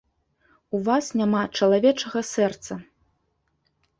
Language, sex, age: Belarusian, female, 30-39